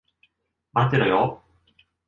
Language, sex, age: Japanese, male, 30-39